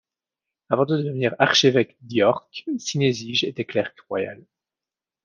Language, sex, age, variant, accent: French, male, 30-39, Français d'Europe, Français de Belgique